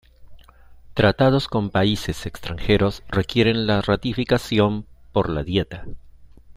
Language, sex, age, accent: Spanish, male, 50-59, Andino-Pacífico: Colombia, Perú, Ecuador, oeste de Bolivia y Venezuela andina